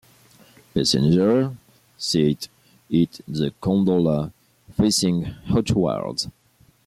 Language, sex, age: English, male, 40-49